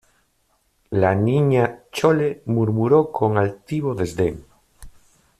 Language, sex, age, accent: Spanish, male, 50-59, España: Norte peninsular (Asturias, Castilla y León, Cantabria, País Vasco, Navarra, Aragón, La Rioja, Guadalajara, Cuenca)